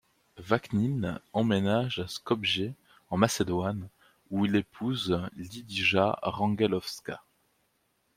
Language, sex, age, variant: French, male, 19-29, Français de métropole